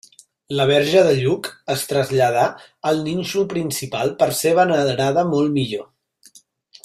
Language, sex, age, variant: Catalan, male, 30-39, Central